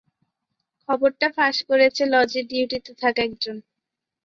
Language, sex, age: Bengali, male, 30-39